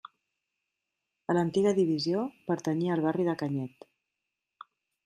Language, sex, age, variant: Catalan, female, 50-59, Central